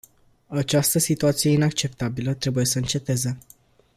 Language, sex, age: Romanian, male, under 19